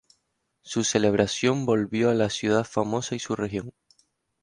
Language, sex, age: Spanish, male, 19-29